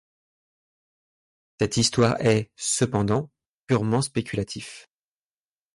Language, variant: French, Français de métropole